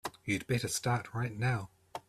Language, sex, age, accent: English, male, 30-39, New Zealand English